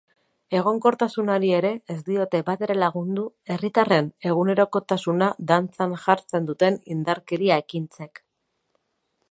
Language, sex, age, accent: Basque, female, 30-39, Mendebalekoa (Araba, Bizkaia, Gipuzkoako mendebaleko herri batzuk)